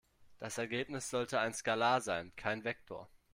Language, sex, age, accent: German, male, 19-29, Deutschland Deutsch